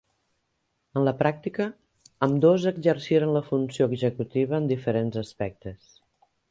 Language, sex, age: Catalan, female, 50-59